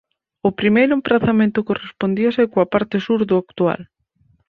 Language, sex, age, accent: Galician, female, 30-39, Oriental (común en zona oriental)